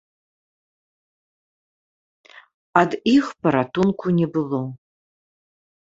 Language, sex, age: Belarusian, female, 40-49